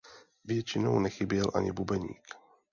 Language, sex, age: Czech, male, 30-39